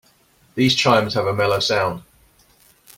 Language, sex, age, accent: English, male, 40-49, England English